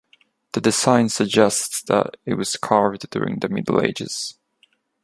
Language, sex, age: English, male, 19-29